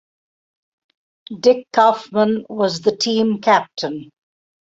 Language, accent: English, India and South Asia (India, Pakistan, Sri Lanka)